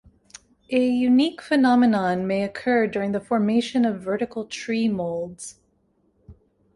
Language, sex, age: English, female, 30-39